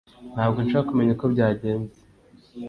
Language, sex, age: Kinyarwanda, male, 19-29